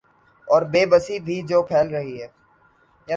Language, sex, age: Urdu, male, 19-29